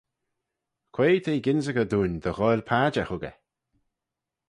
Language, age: Manx, 40-49